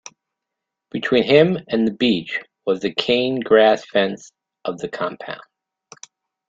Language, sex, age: English, male, 50-59